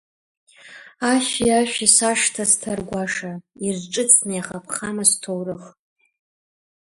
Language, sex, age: Abkhazian, female, 19-29